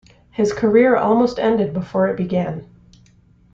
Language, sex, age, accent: English, female, 19-29, United States English